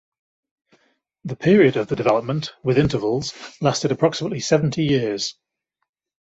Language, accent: English, England English